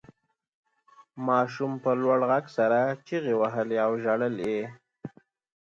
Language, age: Pashto, 30-39